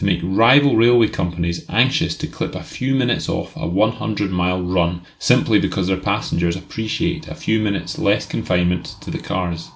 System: none